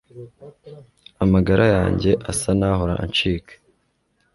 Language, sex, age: Kinyarwanda, male, 19-29